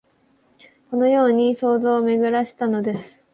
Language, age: Japanese, 19-29